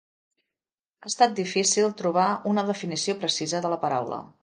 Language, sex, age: Catalan, female, 40-49